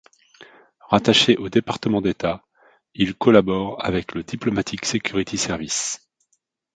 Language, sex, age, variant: French, male, 40-49, Français de métropole